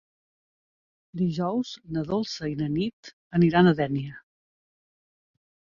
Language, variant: Catalan, Central